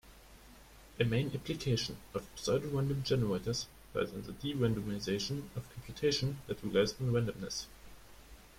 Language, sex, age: English, male, under 19